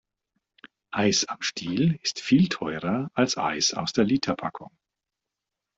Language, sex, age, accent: German, male, 40-49, Deutschland Deutsch